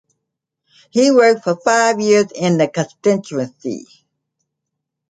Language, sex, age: English, female, 60-69